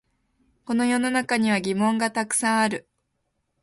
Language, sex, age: Japanese, female, 19-29